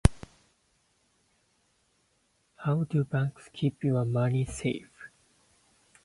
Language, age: English, 19-29